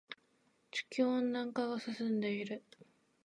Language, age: Japanese, 19-29